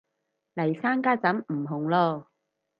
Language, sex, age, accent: Cantonese, female, 30-39, 广州音